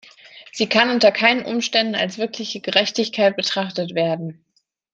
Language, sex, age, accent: German, female, 30-39, Deutschland Deutsch